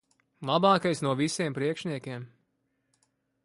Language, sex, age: Latvian, male, 30-39